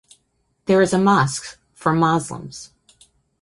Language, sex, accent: English, female, United States English